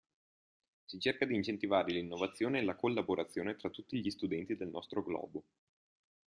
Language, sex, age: Italian, male, 19-29